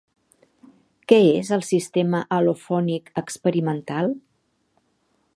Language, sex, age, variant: Catalan, female, 60-69, Central